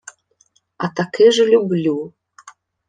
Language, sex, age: Ukrainian, female, 30-39